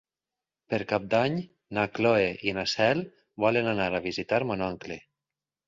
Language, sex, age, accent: Catalan, male, 40-49, valencià